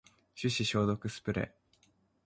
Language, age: Japanese, 19-29